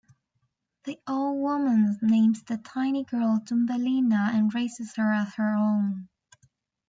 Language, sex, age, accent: English, female, 19-29, Irish English